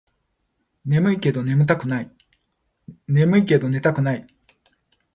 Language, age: Japanese, 40-49